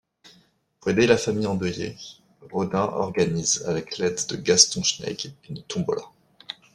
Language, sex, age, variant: French, male, 30-39, Français de métropole